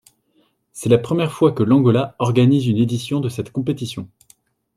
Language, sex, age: French, male, 19-29